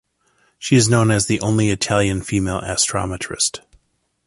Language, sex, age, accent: English, male, 40-49, United States English